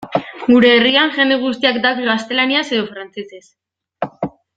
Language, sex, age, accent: Basque, male, under 19, Mendebalekoa (Araba, Bizkaia, Gipuzkoako mendebaleko herri batzuk)